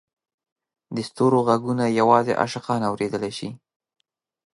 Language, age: Pashto, 19-29